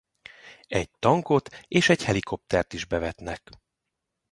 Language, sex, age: Hungarian, male, 40-49